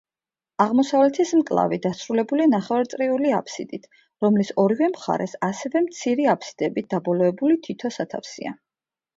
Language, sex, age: Georgian, female, 30-39